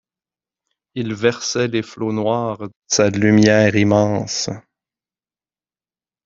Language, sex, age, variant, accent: French, male, 30-39, Français d'Amérique du Nord, Français du Canada